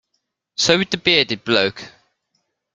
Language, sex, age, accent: English, male, under 19, England English